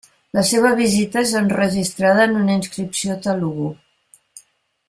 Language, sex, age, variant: Catalan, female, 60-69, Central